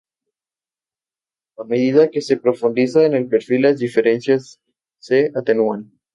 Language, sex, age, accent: Spanish, male, 19-29, México